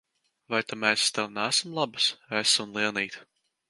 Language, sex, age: Latvian, male, under 19